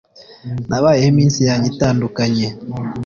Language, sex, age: Kinyarwanda, male, 19-29